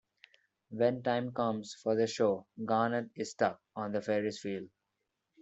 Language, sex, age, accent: English, male, 19-29, India and South Asia (India, Pakistan, Sri Lanka)